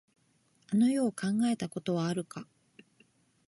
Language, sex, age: Japanese, female, 30-39